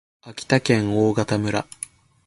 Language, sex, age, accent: Japanese, male, 19-29, 標準語